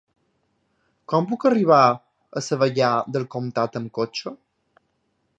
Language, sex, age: Catalan, male, 19-29